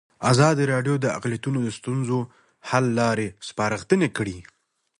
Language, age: Pashto, 19-29